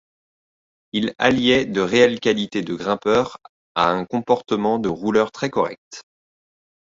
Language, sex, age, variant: French, male, 30-39, Français de métropole